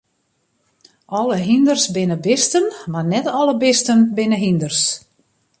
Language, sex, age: Western Frisian, female, 50-59